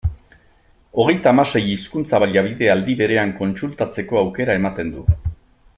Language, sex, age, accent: Basque, male, 50-59, Mendebalekoa (Araba, Bizkaia, Gipuzkoako mendebaleko herri batzuk)